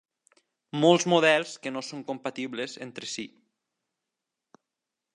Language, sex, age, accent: Catalan, male, 30-39, valencià